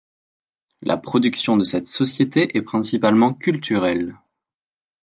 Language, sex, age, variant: French, male, 19-29, Français de métropole